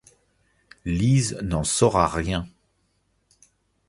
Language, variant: French, Français de métropole